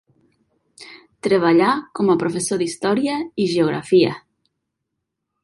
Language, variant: Catalan, Nord-Occidental